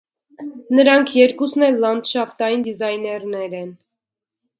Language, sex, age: Armenian, female, 19-29